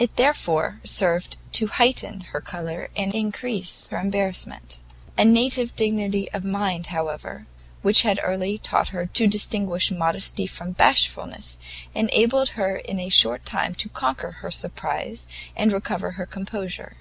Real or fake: real